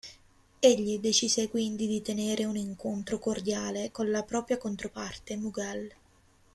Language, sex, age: Italian, female, 19-29